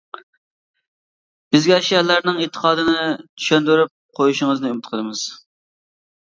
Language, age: Uyghur, 19-29